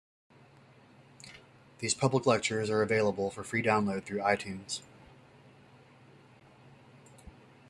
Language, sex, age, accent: English, male, 40-49, United States English